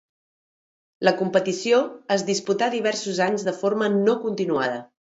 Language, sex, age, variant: Catalan, female, 40-49, Central